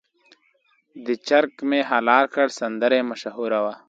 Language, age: Pashto, 19-29